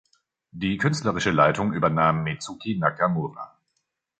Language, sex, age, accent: German, male, 50-59, Deutschland Deutsch